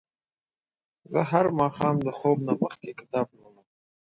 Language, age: Pashto, 19-29